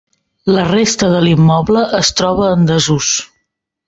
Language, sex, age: Catalan, female, 40-49